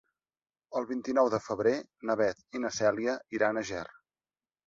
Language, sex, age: Catalan, male, 19-29